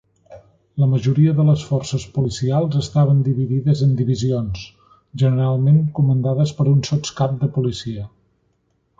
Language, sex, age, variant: Catalan, male, 40-49, Nord-Occidental